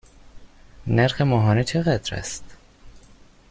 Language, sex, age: Persian, male, 19-29